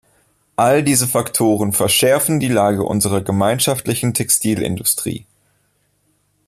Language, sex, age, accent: German, male, 19-29, Deutschland Deutsch